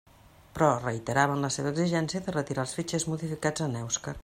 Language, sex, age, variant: Catalan, female, 50-59, Central